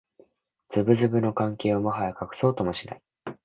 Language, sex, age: Japanese, male, 19-29